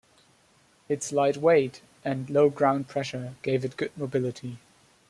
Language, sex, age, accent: English, male, 19-29, England English